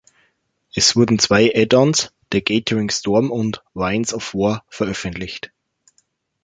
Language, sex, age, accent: German, male, 30-39, Österreichisches Deutsch